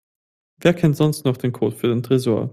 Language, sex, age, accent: German, male, 19-29, Österreichisches Deutsch